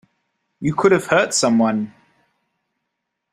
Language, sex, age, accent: English, male, 19-29, Australian English